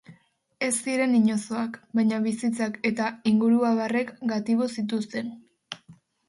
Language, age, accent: Basque, under 19, Mendebalekoa (Araba, Bizkaia, Gipuzkoako mendebaleko herri batzuk)